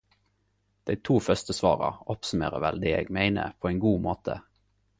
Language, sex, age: Norwegian Nynorsk, male, 19-29